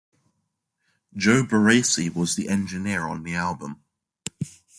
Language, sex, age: English, male, 19-29